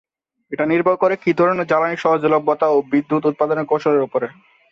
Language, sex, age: Bengali, male, 19-29